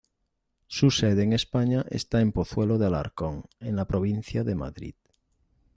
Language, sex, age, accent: Spanish, male, 50-59, España: Norte peninsular (Asturias, Castilla y León, Cantabria, País Vasco, Navarra, Aragón, La Rioja, Guadalajara, Cuenca)